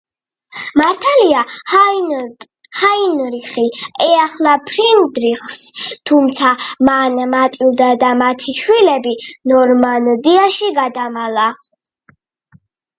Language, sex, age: Georgian, female, under 19